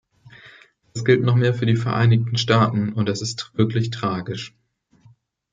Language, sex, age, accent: German, male, 19-29, Deutschland Deutsch